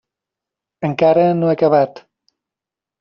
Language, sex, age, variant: Catalan, male, 40-49, Central